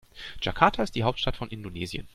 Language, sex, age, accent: German, male, 30-39, Deutschland Deutsch